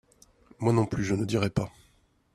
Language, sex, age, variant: French, male, 30-39, Français de métropole